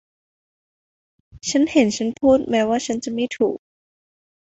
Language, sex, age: Thai, female, under 19